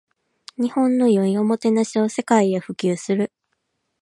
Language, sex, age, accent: Japanese, female, 19-29, 関西